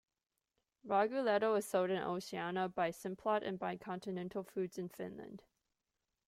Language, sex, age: English, female, 19-29